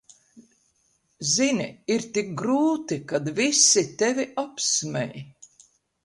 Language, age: Latvian, 80-89